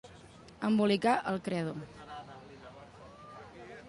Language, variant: Catalan, Nord-Occidental